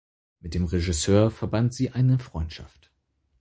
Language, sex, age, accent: German, male, 19-29, Deutschland Deutsch